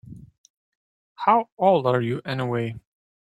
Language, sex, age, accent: English, male, 19-29, United States English